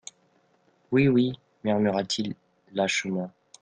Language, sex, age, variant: French, male, 19-29, Français de métropole